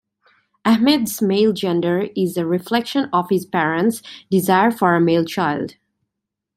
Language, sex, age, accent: English, female, 19-29, England English